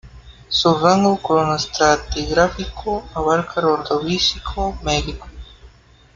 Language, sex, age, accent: Spanish, male, 19-29, México